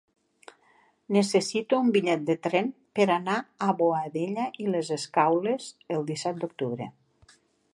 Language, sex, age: Catalan, female, 60-69